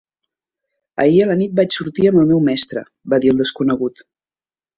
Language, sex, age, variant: Catalan, female, 40-49, Central